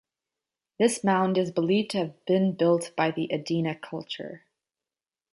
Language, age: English, under 19